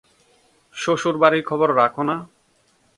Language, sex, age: Bengali, male, 19-29